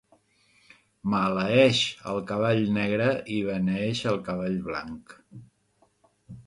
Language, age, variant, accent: Catalan, 50-59, Central, central